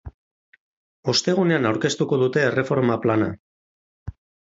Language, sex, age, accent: Basque, male, 40-49, Mendebalekoa (Araba, Bizkaia, Gipuzkoako mendebaleko herri batzuk)